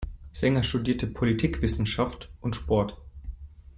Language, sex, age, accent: German, male, 19-29, Deutschland Deutsch